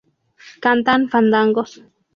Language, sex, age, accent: Spanish, female, under 19, México